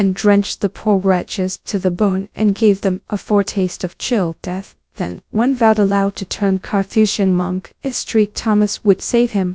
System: TTS, GradTTS